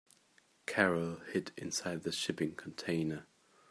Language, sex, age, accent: English, male, under 19, England English